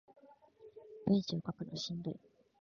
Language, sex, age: Japanese, female, 19-29